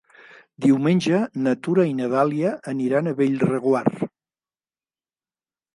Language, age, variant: Catalan, 60-69, Central